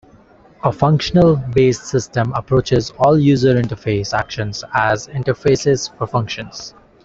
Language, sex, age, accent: English, male, 19-29, India and South Asia (India, Pakistan, Sri Lanka)